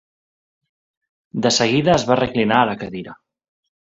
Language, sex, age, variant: Catalan, male, 19-29, Central